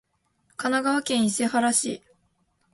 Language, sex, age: Japanese, female, 19-29